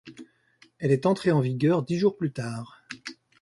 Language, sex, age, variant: French, male, 50-59, Français de métropole